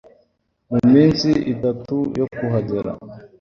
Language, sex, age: Kinyarwanda, male, under 19